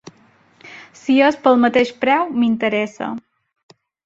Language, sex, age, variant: Catalan, female, 30-39, Balear